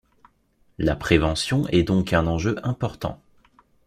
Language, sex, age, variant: French, male, 19-29, Français de métropole